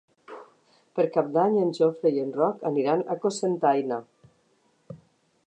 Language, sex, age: Catalan, female, 60-69